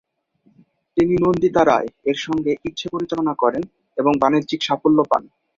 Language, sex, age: Bengali, male, 19-29